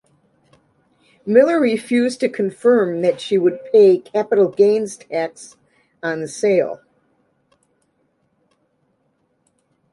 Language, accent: English, United States English